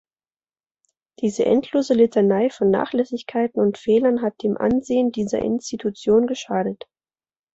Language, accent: German, Deutschland Deutsch